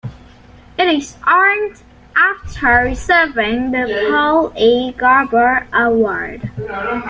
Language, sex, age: English, female, under 19